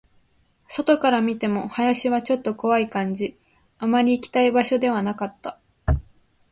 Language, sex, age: Japanese, female, under 19